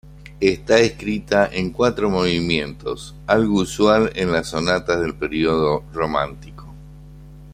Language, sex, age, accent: Spanish, male, 60-69, Rioplatense: Argentina, Uruguay, este de Bolivia, Paraguay